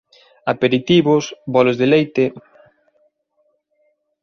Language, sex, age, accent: Galician, male, 30-39, Normativo (estándar)